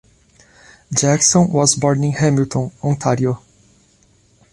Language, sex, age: English, male, 30-39